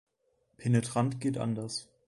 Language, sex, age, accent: German, male, 19-29, Deutschland Deutsch